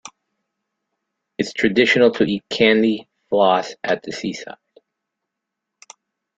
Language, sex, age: English, male, 50-59